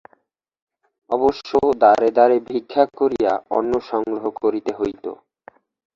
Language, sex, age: Bengali, male, 40-49